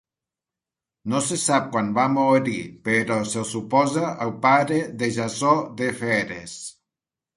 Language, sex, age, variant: Catalan, male, 40-49, Nord-Occidental